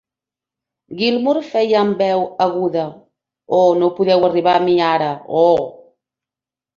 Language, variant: Catalan, Central